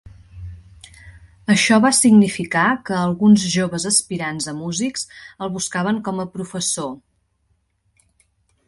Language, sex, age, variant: Catalan, female, 30-39, Central